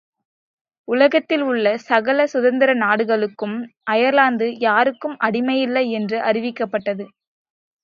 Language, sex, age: Tamil, female, 19-29